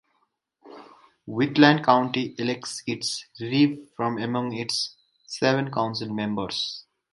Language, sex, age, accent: English, male, 19-29, United States English